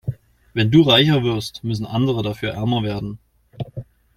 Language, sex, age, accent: German, male, 30-39, Deutschland Deutsch